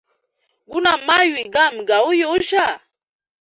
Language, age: Hemba, 30-39